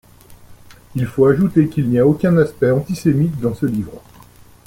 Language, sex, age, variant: French, male, 50-59, Français de métropole